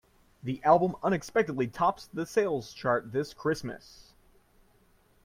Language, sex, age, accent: English, male, 19-29, United States English